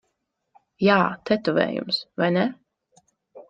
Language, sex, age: Latvian, female, under 19